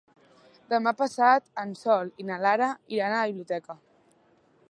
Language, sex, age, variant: Catalan, female, 19-29, Central